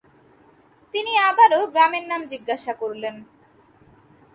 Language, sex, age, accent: Bengali, female, 19-29, শুদ্ধ বাংলা